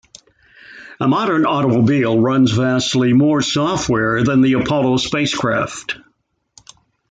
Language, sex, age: English, male, 80-89